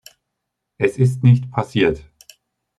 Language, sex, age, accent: German, male, 40-49, Deutschland Deutsch